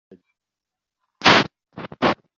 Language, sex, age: Kabyle, male, 40-49